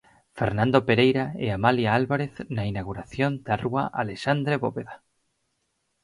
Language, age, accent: Galician, 19-29, Normativo (estándar)